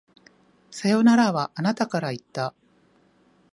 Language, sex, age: Japanese, female, 40-49